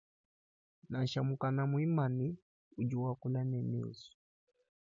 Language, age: Luba-Lulua, 19-29